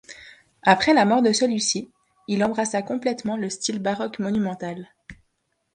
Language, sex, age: French, female, 19-29